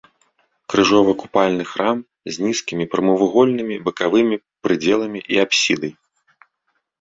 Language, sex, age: Belarusian, male, 30-39